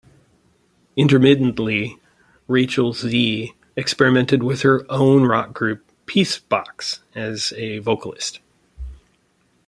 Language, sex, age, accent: English, male, 50-59, United States English